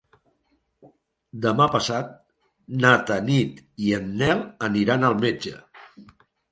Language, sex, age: Catalan, male, 60-69